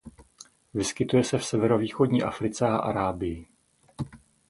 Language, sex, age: Czech, male, 50-59